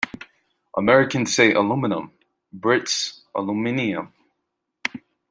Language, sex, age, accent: English, male, 30-39, United States English